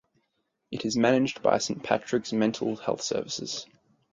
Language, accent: English, Australian English